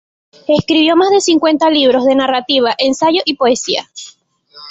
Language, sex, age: Spanish, female, 19-29